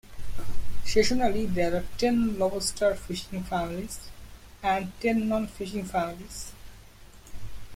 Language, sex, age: English, male, 19-29